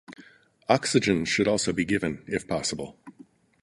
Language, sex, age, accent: English, male, 50-59, United States English